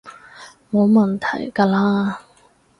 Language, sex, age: Cantonese, female, 30-39